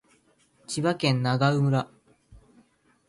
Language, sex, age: Japanese, male, 19-29